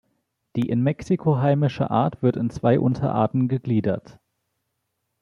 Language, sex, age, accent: German, male, 19-29, Deutschland Deutsch